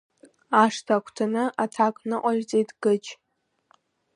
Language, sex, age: Abkhazian, female, under 19